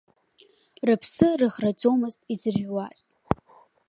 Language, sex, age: Abkhazian, female, under 19